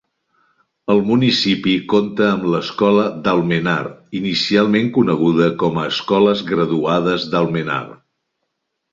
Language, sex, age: Catalan, male, 60-69